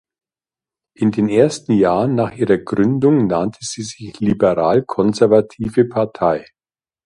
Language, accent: German, Deutschland Deutsch